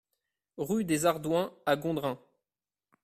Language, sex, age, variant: French, male, 30-39, Français de métropole